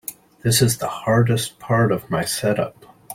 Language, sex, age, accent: English, male, 19-29, United States English